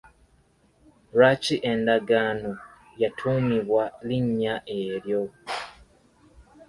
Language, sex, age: Ganda, male, 19-29